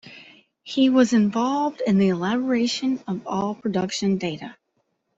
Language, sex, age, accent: English, female, 40-49, United States English